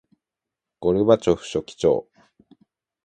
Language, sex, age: Japanese, male, 19-29